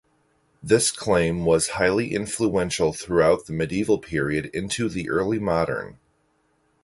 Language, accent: English, United States English